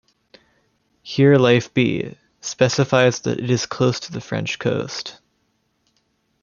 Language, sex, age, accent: English, male, 19-29, Canadian English